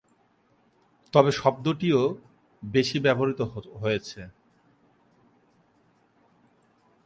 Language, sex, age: Bengali, male, 30-39